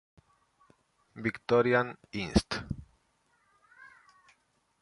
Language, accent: Spanish, Rioplatense: Argentina, Uruguay, este de Bolivia, Paraguay